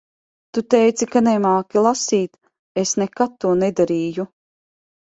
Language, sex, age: Latvian, female, 40-49